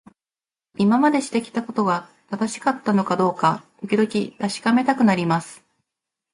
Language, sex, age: Japanese, female, 30-39